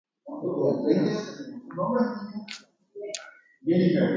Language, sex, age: Guarani, male, 19-29